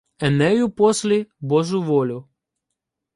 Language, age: Ukrainian, 19-29